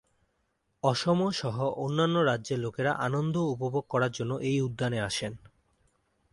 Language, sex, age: Bengali, male, 19-29